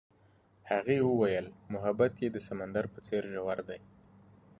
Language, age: Pashto, 30-39